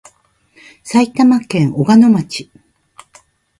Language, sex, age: Japanese, female, 50-59